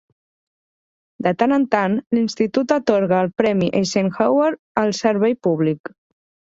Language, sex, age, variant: Catalan, female, 30-39, Central